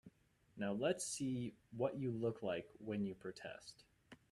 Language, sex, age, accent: English, male, 19-29, United States English